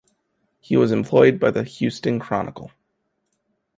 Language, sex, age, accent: English, male, 19-29, United States English